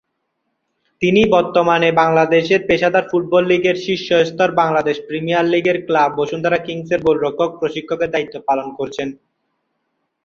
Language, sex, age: Bengali, male, 19-29